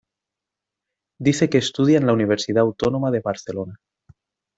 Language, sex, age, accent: Spanish, male, 30-39, España: Centro-Sur peninsular (Madrid, Toledo, Castilla-La Mancha)